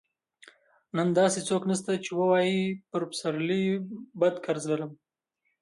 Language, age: Pashto, 19-29